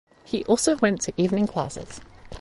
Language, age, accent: English, 19-29, England English